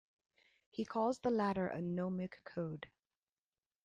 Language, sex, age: English, female, 40-49